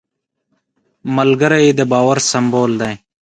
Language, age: Pashto, 19-29